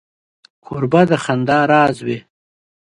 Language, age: Pashto, 40-49